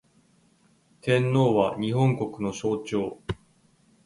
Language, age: Japanese, 30-39